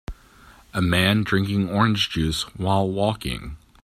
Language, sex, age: English, male, 40-49